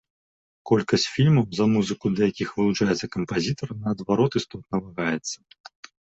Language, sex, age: Belarusian, male, 30-39